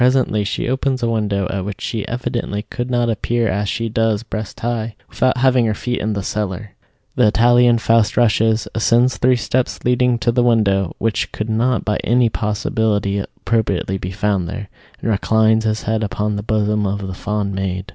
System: none